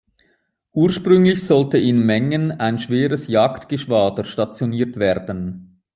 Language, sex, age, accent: German, male, 40-49, Schweizerdeutsch